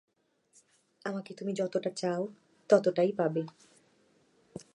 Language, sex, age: Bengali, female, 19-29